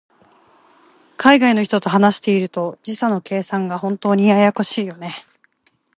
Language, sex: Japanese, female